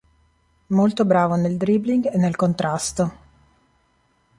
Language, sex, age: Italian, female, 40-49